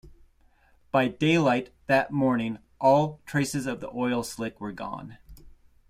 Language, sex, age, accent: English, male, 40-49, United States English